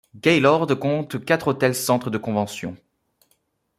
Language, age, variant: French, 19-29, Français de métropole